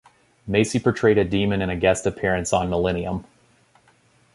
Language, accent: English, United States English